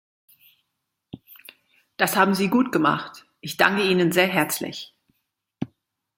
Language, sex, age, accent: German, female, 40-49, Deutschland Deutsch